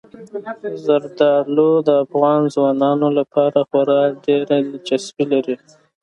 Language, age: Pashto, 19-29